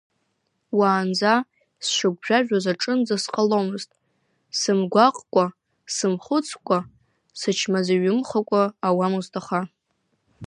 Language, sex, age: Abkhazian, female, under 19